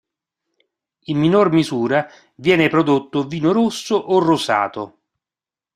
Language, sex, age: Italian, male, 50-59